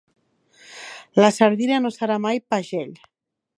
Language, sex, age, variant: Catalan, female, 40-49, Central